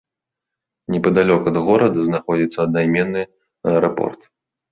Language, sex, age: Belarusian, male, 30-39